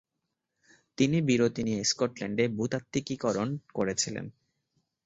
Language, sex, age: Bengali, male, 19-29